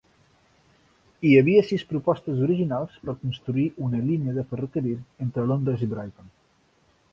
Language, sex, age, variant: Catalan, male, 50-59, Central